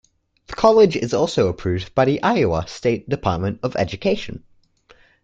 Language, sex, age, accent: English, male, under 19, Australian English